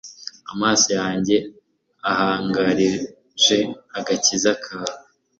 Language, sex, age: Kinyarwanda, male, 19-29